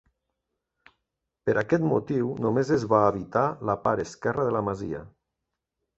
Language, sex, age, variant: Catalan, male, 40-49, Nord-Occidental